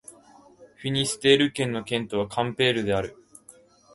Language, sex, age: Japanese, male, 19-29